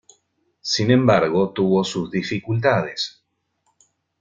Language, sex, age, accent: Spanish, male, 50-59, Rioplatense: Argentina, Uruguay, este de Bolivia, Paraguay